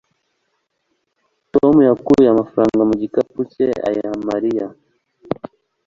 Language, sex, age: Kinyarwanda, male, 19-29